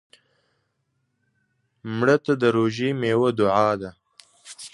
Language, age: Pashto, 19-29